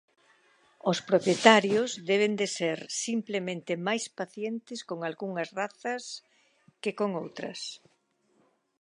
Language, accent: Galician, Normativo (estándar)